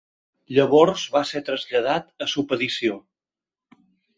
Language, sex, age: Catalan, male, 50-59